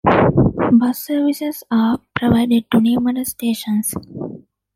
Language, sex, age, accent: English, female, 19-29, India and South Asia (India, Pakistan, Sri Lanka)